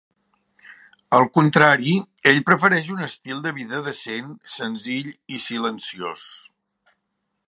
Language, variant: Catalan, Central